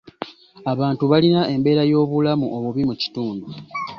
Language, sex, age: Ganda, male, 19-29